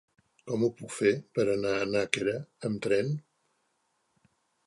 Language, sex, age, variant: Catalan, male, 70-79, Central